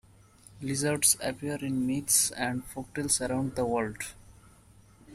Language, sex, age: English, male, 19-29